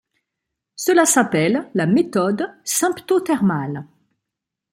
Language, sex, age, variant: French, female, 50-59, Français de métropole